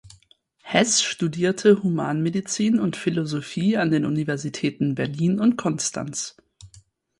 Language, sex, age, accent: German, female, 19-29, Deutschland Deutsch